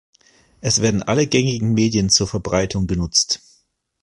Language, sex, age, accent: German, male, 40-49, Deutschland Deutsch